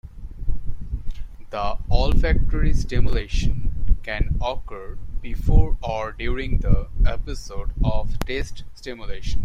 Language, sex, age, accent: English, male, 19-29, India and South Asia (India, Pakistan, Sri Lanka)